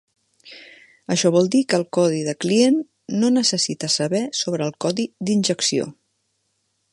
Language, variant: Catalan, Central